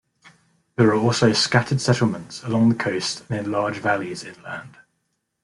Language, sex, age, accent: English, male, 19-29, England English